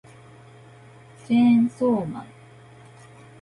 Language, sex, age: Japanese, female, 19-29